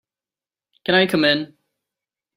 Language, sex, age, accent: English, male, 19-29, United States English